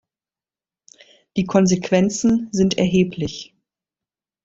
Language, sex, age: German, female, 50-59